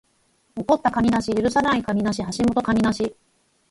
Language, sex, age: Japanese, female, 40-49